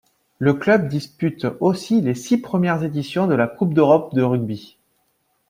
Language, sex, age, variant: French, male, 30-39, Français de métropole